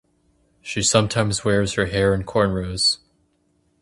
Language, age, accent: English, 19-29, Canadian English